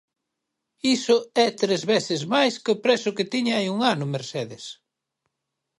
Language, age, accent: Galician, 40-49, Atlántico (seseo e gheada)